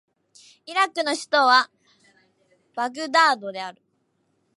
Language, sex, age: Japanese, female, under 19